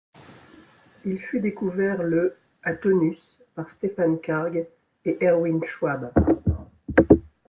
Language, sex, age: French, female, 60-69